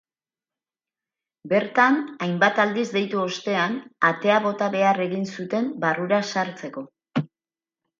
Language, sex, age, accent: Basque, female, 40-49, Mendebalekoa (Araba, Bizkaia, Gipuzkoako mendebaleko herri batzuk)